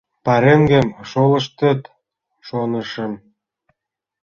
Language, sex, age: Mari, male, 40-49